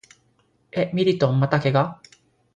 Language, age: Japanese, 40-49